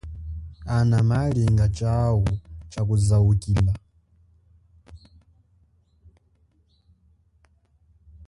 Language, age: Chokwe, 19-29